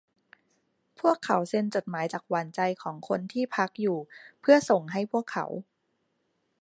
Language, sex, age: Thai, female, 30-39